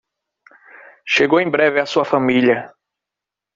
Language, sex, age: Portuguese, male, 30-39